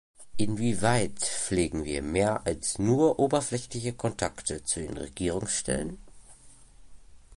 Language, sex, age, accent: German, male, under 19, Deutschland Deutsch